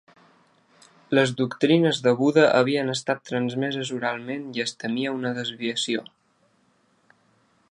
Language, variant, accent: Catalan, Central, central